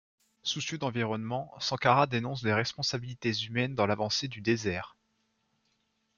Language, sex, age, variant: French, male, 19-29, Français de métropole